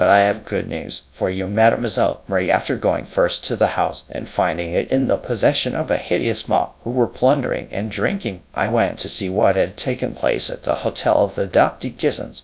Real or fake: fake